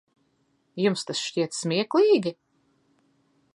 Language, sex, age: Latvian, female, 50-59